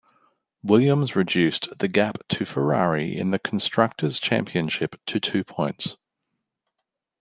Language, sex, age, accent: English, male, 40-49, Australian English